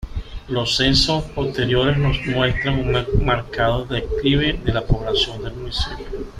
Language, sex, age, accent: Spanish, male, 40-49, Caribe: Cuba, Venezuela, Puerto Rico, República Dominicana, Panamá, Colombia caribeña, México caribeño, Costa del golfo de México